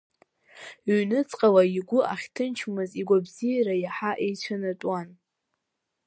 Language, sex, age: Abkhazian, female, under 19